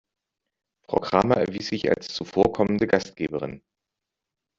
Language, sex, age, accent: German, male, 40-49, Deutschland Deutsch